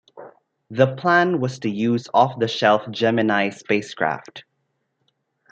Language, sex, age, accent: English, male, 19-29, Filipino